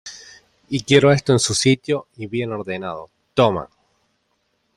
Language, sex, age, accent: Spanish, male, 30-39, Rioplatense: Argentina, Uruguay, este de Bolivia, Paraguay